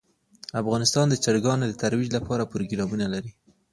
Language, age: Pashto, 19-29